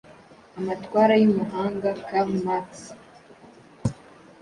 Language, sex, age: Kinyarwanda, female, under 19